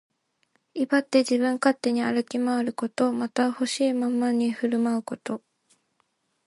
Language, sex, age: Japanese, female, 19-29